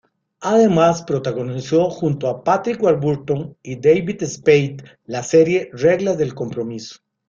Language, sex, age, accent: Spanish, male, 50-59, América central